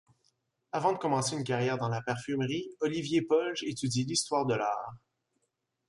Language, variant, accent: French, Français d'Amérique du Nord, Français du Canada